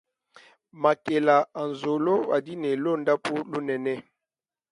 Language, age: Luba-Lulua, 19-29